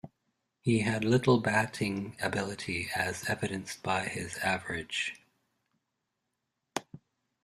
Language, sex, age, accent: English, male, 50-59, Canadian English